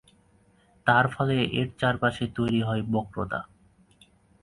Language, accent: Bengali, Bangla